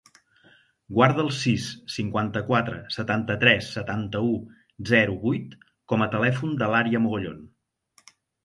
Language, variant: Catalan, Central